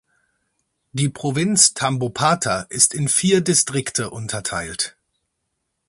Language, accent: German, Deutschland Deutsch